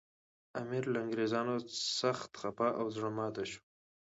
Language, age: Pashto, 19-29